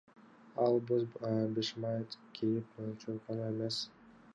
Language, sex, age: Kyrgyz, male, under 19